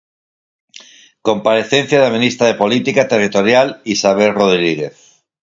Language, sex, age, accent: Galician, male, 40-49, Normativo (estándar)